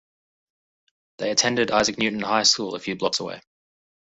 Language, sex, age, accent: English, male, 19-29, Australian English